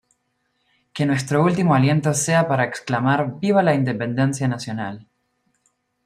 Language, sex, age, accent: Spanish, male, 19-29, Rioplatense: Argentina, Uruguay, este de Bolivia, Paraguay